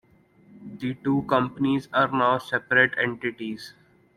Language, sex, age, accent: English, male, under 19, India and South Asia (India, Pakistan, Sri Lanka)